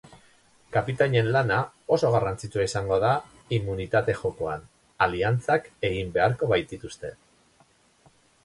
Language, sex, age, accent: Basque, male, 50-59, Mendebalekoa (Araba, Bizkaia, Gipuzkoako mendebaleko herri batzuk)